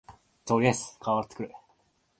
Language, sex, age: Japanese, male, 19-29